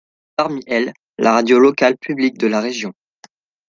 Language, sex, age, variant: French, male, under 19, Français de métropole